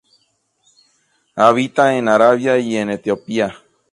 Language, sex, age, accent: Spanish, male, 19-29, México